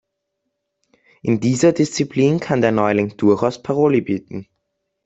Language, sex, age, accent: German, male, under 19, Österreichisches Deutsch